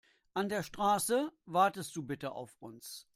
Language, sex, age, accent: German, male, 50-59, Deutschland Deutsch